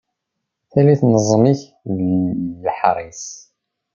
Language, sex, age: Kabyle, male, 30-39